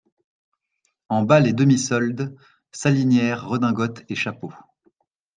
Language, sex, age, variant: French, male, 30-39, Français de métropole